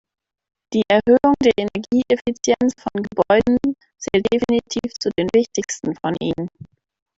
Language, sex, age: German, female, 19-29